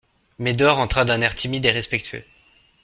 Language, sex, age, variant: French, male, 19-29, Français de métropole